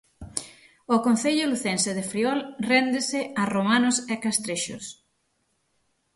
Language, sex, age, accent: Galician, female, 30-39, Atlántico (seseo e gheada); Normativo (estándar)